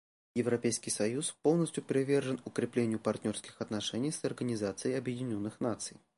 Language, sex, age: Russian, male, 30-39